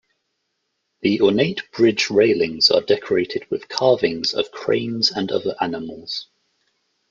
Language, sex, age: English, male, 30-39